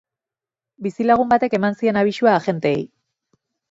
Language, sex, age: Basque, female, 30-39